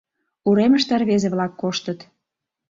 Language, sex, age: Mari, female, 40-49